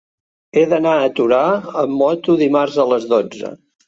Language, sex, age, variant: Catalan, male, 60-69, Central